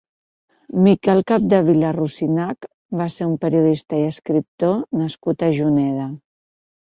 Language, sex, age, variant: Catalan, female, 40-49, Central